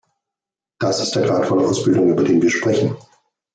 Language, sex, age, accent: German, male, 50-59, Deutschland Deutsch